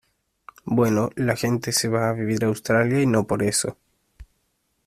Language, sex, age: Spanish, male, 19-29